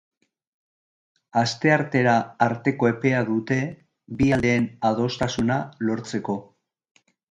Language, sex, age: Basque, male, 60-69